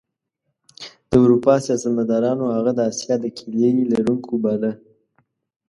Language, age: Pashto, 19-29